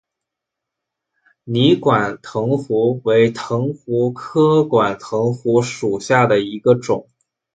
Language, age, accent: Chinese, 19-29, 出生地：江苏省